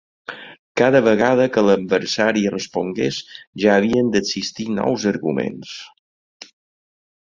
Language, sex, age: Catalan, male, 50-59